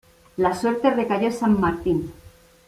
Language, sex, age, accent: Spanish, female, 50-59, España: Centro-Sur peninsular (Madrid, Toledo, Castilla-La Mancha)